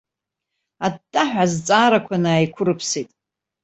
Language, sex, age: Abkhazian, female, 40-49